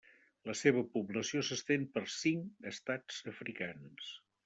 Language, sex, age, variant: Catalan, male, 60-69, Septentrional